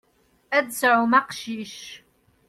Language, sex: Kabyle, female